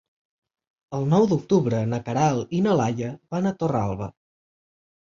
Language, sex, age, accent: Catalan, male, 19-29, central; septentrional